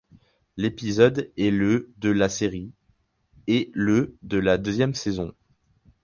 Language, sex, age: French, male, 19-29